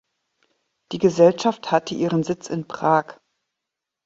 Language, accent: German, Deutschland Deutsch; Norddeutsch